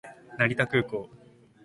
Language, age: Japanese, 19-29